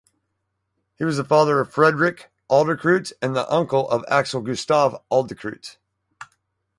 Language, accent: English, United States English